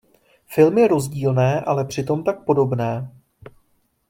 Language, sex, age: Czech, male, 30-39